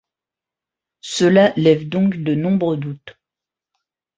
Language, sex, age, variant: French, male, 30-39, Français de métropole